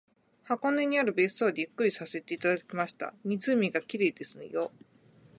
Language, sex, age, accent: Japanese, female, 30-39, 日本人